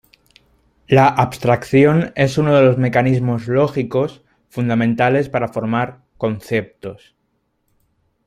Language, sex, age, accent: Spanish, male, 19-29, España: Norte peninsular (Asturias, Castilla y León, Cantabria, País Vasco, Navarra, Aragón, La Rioja, Guadalajara, Cuenca)